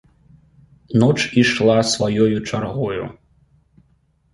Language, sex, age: Belarusian, male, 30-39